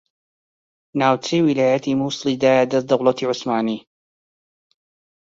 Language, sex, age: Central Kurdish, male, 19-29